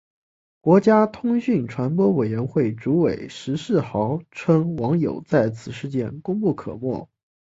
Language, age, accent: Chinese, 19-29, 普通话